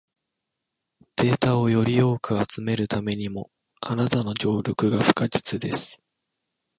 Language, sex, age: Japanese, male, 19-29